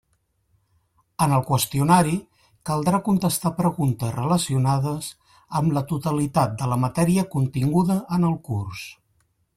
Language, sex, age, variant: Catalan, male, 40-49, Central